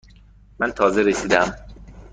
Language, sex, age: Persian, male, 19-29